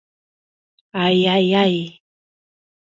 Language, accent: Galician, Normativo (estándar)